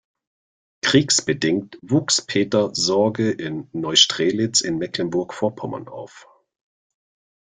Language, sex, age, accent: German, male, 50-59, Deutschland Deutsch